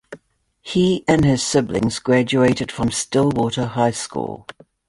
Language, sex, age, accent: English, female, 50-59, New Zealand English